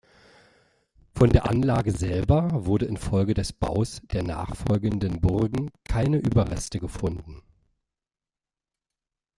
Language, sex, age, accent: German, male, 50-59, Deutschland Deutsch